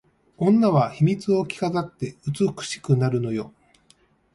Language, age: Japanese, 50-59